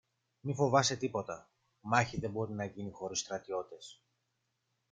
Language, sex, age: Greek, male, 30-39